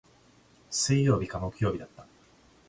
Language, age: Japanese, 30-39